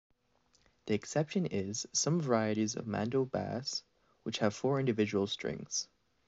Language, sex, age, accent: English, male, 19-29, Canadian English